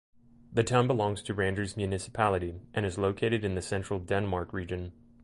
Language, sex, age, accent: English, male, 30-39, United States English